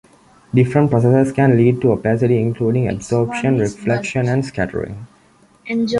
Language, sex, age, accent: English, male, under 19, England English